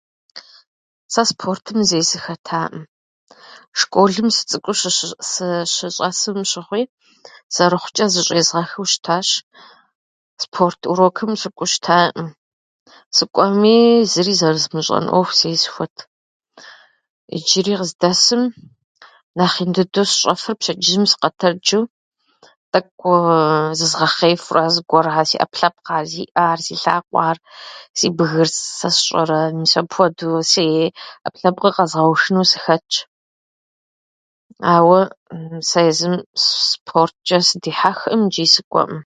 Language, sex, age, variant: Kabardian, female, 30-39, Адыгэбзэ (Къэбэрдей, Кирил, псоми зэдай)